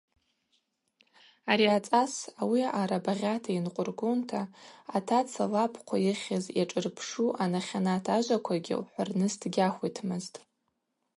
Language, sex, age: Abaza, female, 19-29